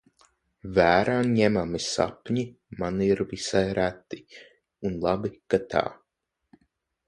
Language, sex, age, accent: Latvian, male, under 19, Vidus dialekts